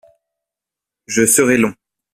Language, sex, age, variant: French, male, 30-39, Français de métropole